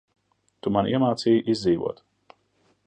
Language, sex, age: Latvian, male, 30-39